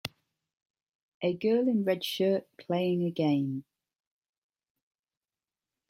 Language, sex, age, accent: English, female, 40-49, England English